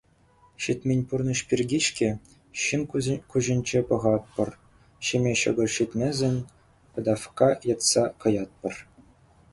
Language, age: Chuvash, 19-29